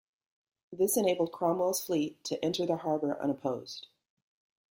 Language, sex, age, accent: English, female, 40-49, United States English